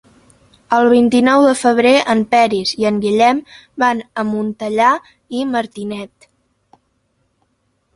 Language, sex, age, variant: Catalan, female, under 19, Central